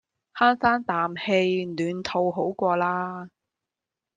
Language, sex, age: Cantonese, female, 19-29